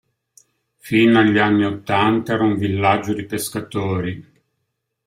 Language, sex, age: Italian, male, 60-69